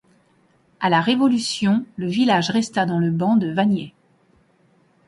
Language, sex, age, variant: French, female, 40-49, Français de métropole